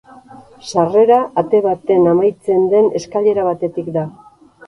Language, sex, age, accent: Basque, male, 40-49, Erdialdekoa edo Nafarra (Gipuzkoa, Nafarroa)